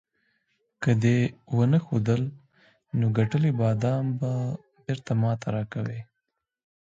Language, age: Pashto, 19-29